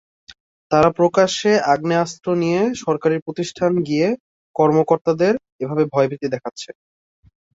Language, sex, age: Bengali, male, under 19